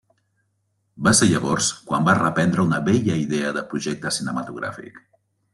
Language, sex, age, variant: Catalan, male, 40-49, Central